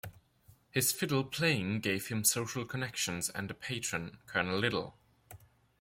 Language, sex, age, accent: English, male, 19-29, England English